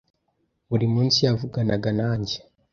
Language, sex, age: Kinyarwanda, male, under 19